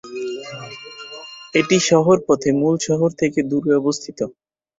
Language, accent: Bengali, Native